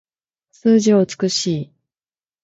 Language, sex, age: Japanese, female, 30-39